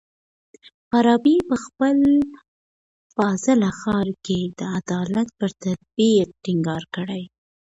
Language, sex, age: Pashto, female, 19-29